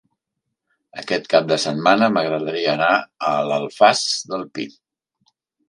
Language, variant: Catalan, Central